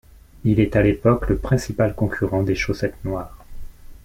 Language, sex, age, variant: French, male, 30-39, Français de métropole